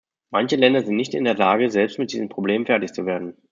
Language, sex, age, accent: German, male, 30-39, Deutschland Deutsch